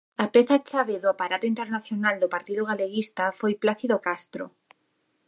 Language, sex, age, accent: Galician, female, 30-39, Normativo (estándar)